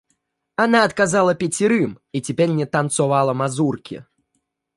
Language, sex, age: Russian, male, 19-29